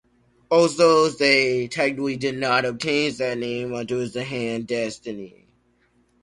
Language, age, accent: English, under 19, United States English